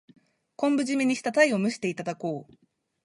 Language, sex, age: Japanese, female, 19-29